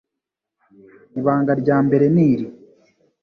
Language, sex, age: Kinyarwanda, male, 30-39